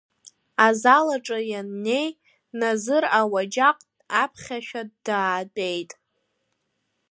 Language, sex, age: Abkhazian, female, under 19